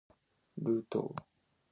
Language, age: Seri, 19-29